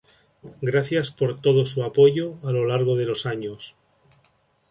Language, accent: Spanish, España: Norte peninsular (Asturias, Castilla y León, Cantabria, País Vasco, Navarra, Aragón, La Rioja, Guadalajara, Cuenca)